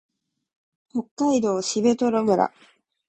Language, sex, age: Japanese, female, 19-29